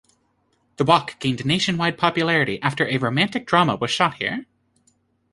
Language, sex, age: English, female, 30-39